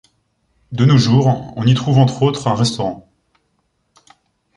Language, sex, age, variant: French, male, 19-29, Français de métropole